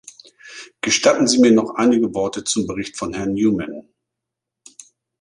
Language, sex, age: German, male, 50-59